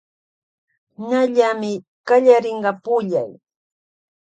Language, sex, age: Loja Highland Quichua, female, 40-49